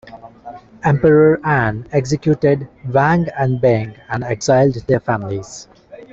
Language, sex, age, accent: English, male, 19-29, India and South Asia (India, Pakistan, Sri Lanka)